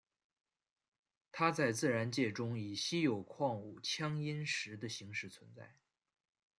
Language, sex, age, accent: Chinese, male, 19-29, 出生地：河南省